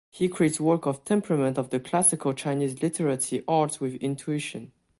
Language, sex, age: English, male, 19-29